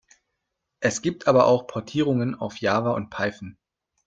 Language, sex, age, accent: German, male, 19-29, Deutschland Deutsch